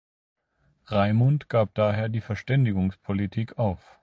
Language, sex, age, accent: German, male, 30-39, Deutschland Deutsch